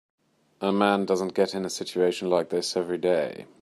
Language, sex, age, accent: English, male, 40-49, England English